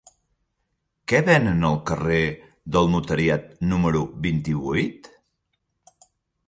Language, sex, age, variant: Catalan, male, 40-49, Septentrional